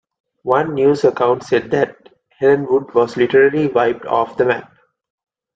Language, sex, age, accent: English, male, 19-29, United States English